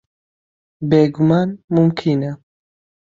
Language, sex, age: Central Kurdish, male, 19-29